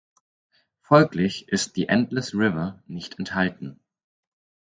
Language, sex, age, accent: German, male, 19-29, Deutschland Deutsch; Hochdeutsch